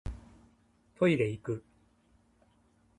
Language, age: Japanese, 50-59